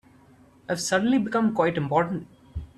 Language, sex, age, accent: English, male, 19-29, India and South Asia (India, Pakistan, Sri Lanka)